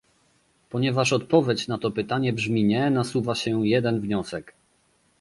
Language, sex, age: Polish, male, 30-39